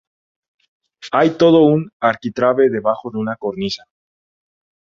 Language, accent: Spanish, México